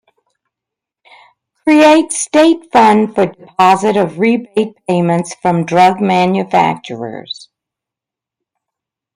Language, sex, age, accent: English, female, 70-79, United States English